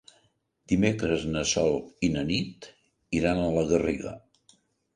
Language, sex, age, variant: Catalan, male, 70-79, Central